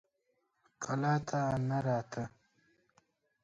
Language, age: Pashto, 19-29